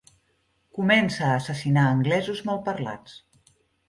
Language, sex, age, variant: Catalan, female, 40-49, Central